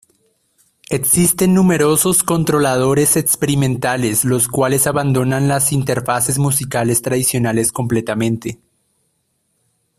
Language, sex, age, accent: Spanish, male, 19-29, Andino-Pacífico: Colombia, Perú, Ecuador, oeste de Bolivia y Venezuela andina